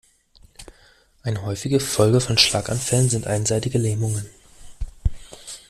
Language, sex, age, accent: German, male, 30-39, Deutschland Deutsch